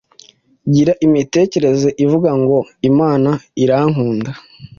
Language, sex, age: Kinyarwanda, male, 19-29